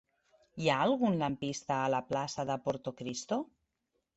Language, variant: Catalan, Central